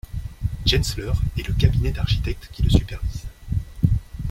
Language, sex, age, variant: French, male, 30-39, Français de métropole